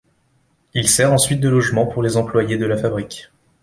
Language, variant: French, Français de métropole